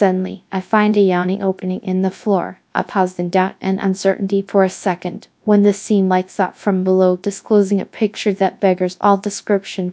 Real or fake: fake